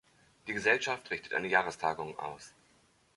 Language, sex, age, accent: German, male, 40-49, Deutschland Deutsch